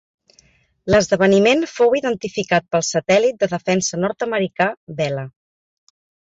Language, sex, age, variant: Catalan, female, 40-49, Central